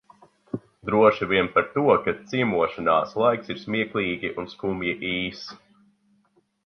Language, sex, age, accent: Latvian, male, 19-29, Rigas